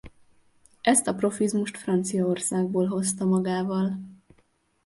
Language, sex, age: Hungarian, female, 19-29